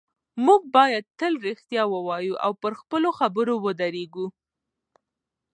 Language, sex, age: Pashto, female, under 19